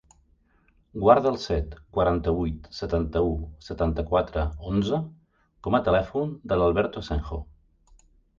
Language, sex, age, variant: Catalan, male, 50-59, Central